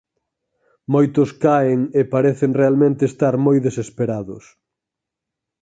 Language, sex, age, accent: Galician, male, 30-39, Normativo (estándar)